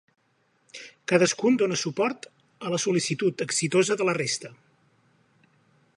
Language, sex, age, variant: Catalan, male, 50-59, Central